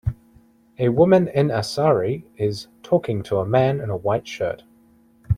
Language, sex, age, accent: English, male, 19-29, New Zealand English